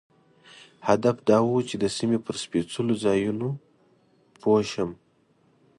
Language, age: Pashto, 19-29